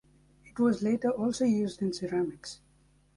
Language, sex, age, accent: English, male, 19-29, United States English